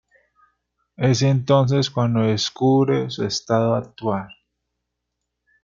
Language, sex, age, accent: Spanish, male, 30-39, Andino-Pacífico: Colombia, Perú, Ecuador, oeste de Bolivia y Venezuela andina